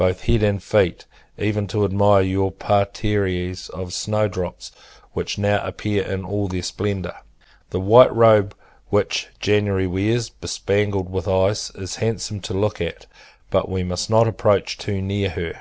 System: none